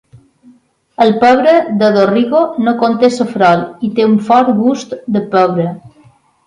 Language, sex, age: Catalan, female, 50-59